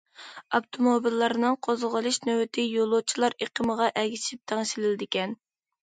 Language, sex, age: Uyghur, female, under 19